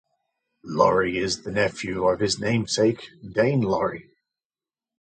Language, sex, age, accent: English, male, 30-39, Australian English